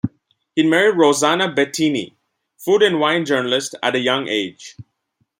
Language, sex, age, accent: English, male, under 19, India and South Asia (India, Pakistan, Sri Lanka)